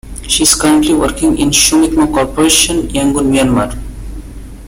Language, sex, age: English, male, 19-29